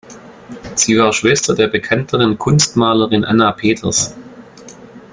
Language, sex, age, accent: German, male, 30-39, Deutschland Deutsch